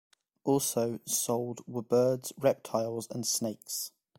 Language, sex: English, male